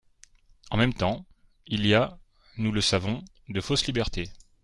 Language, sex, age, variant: French, male, 40-49, Français de métropole